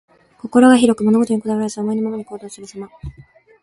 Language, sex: Japanese, female